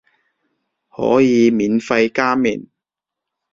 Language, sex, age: Cantonese, male, 30-39